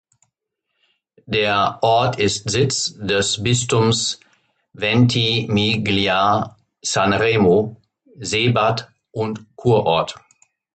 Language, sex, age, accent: German, male, 50-59, Deutschland Deutsch